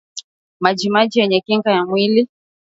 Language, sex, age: Swahili, female, 19-29